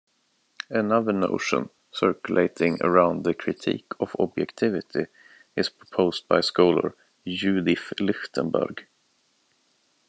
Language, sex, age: English, male, 30-39